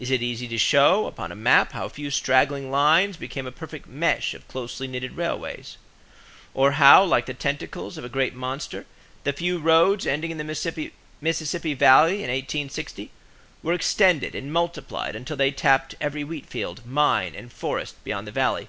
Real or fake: real